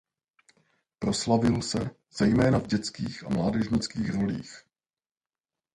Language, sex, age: Czech, male, 40-49